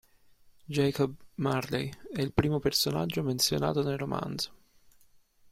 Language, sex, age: Italian, male, 19-29